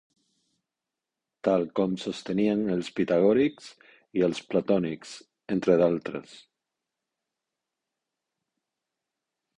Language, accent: Catalan, aprenent (recent, des del castellà)